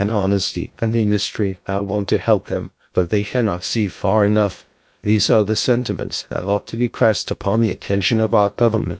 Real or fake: fake